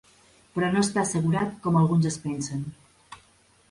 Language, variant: Catalan, Central